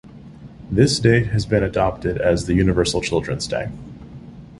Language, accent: English, United States English